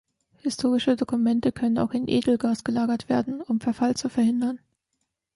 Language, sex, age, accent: German, female, 19-29, Deutschland Deutsch